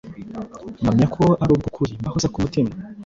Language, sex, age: Kinyarwanda, male, 19-29